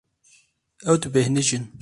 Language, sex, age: Kurdish, male, 30-39